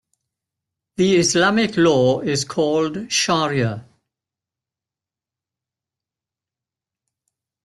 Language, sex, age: English, male, 80-89